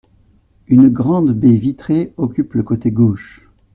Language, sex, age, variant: French, male, 40-49, Français de métropole